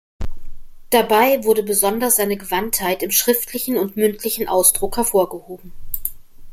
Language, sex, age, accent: German, female, 50-59, Deutschland Deutsch